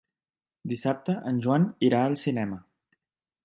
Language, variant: Catalan, Central